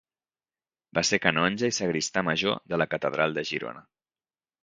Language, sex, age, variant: Catalan, male, 30-39, Central